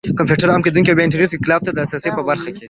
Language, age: Pashto, 19-29